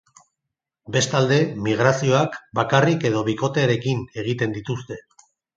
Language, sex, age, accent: Basque, male, 50-59, Mendebalekoa (Araba, Bizkaia, Gipuzkoako mendebaleko herri batzuk)